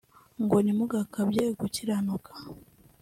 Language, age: Kinyarwanda, 19-29